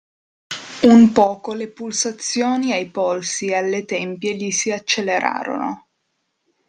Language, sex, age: Italian, female, 19-29